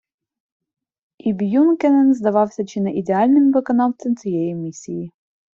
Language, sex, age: Ukrainian, female, 19-29